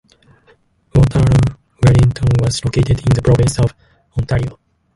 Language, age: English, 19-29